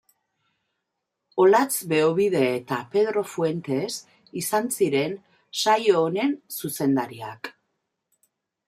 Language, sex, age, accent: Basque, female, 50-59, Mendebalekoa (Araba, Bizkaia, Gipuzkoako mendebaleko herri batzuk)